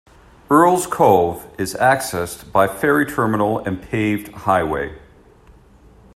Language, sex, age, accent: English, male, 40-49, United States English